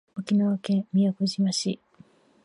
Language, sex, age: Japanese, female, 19-29